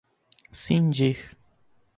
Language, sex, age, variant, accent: Portuguese, male, 19-29, Portuguese (Brasil), Nordestino